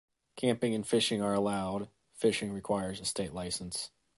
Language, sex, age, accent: English, male, 30-39, United States English